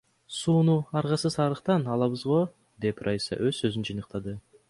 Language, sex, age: Kyrgyz, male, 19-29